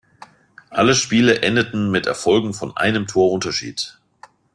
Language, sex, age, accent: German, male, 40-49, Deutschland Deutsch